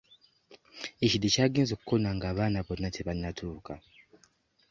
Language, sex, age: Ganda, male, 19-29